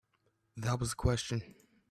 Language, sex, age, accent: English, male, under 19, United States English